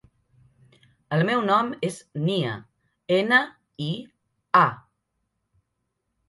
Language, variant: Catalan, Septentrional